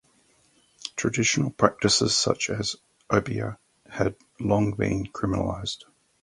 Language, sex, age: English, male, 40-49